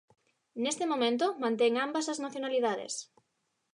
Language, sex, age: Galician, female, 30-39